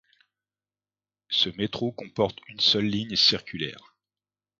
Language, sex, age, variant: French, male, 50-59, Français de métropole